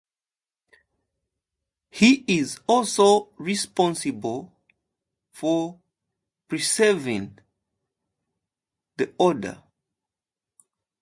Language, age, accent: English, 19-29, United States English; England English